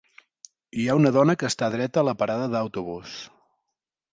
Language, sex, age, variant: Catalan, male, 40-49, Central